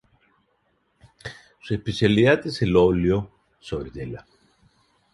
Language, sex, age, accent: Spanish, male, 50-59, Andino-Pacífico: Colombia, Perú, Ecuador, oeste de Bolivia y Venezuela andina